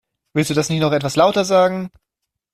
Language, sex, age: German, male, 19-29